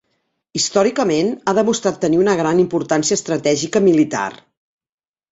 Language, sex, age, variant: Catalan, female, 50-59, Central